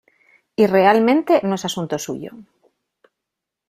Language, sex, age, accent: Spanish, female, 40-49, España: Norte peninsular (Asturias, Castilla y León, Cantabria, País Vasco, Navarra, Aragón, La Rioja, Guadalajara, Cuenca)